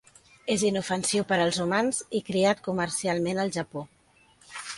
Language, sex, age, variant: Catalan, female, 40-49, Central